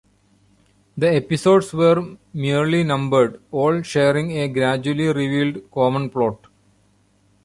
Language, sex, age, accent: English, male, 40-49, India and South Asia (India, Pakistan, Sri Lanka)